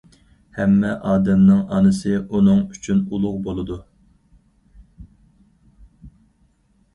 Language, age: Uyghur, 19-29